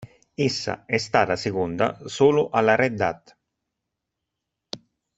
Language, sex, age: Italian, male, 30-39